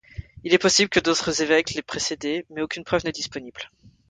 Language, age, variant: French, 30-39, Français de métropole